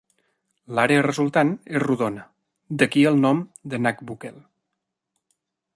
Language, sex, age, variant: Catalan, male, 19-29, Central